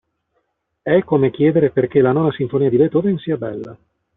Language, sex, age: Italian, male, 40-49